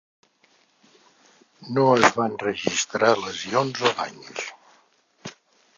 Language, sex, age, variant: Catalan, male, 60-69, Central